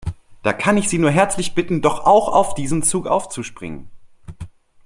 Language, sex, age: German, male, 19-29